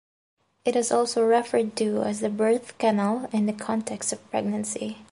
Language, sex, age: English, female, 19-29